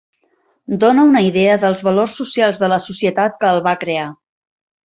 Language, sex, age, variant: Catalan, female, 40-49, Central